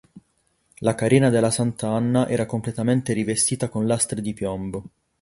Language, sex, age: Italian, male, 19-29